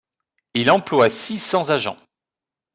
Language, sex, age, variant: French, male, 40-49, Français de métropole